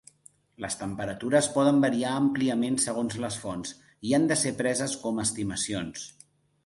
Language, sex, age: Catalan, male, 40-49